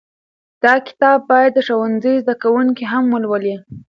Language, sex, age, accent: Pashto, female, under 19, کندهاری لهجه